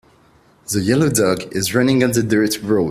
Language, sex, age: English, male, 19-29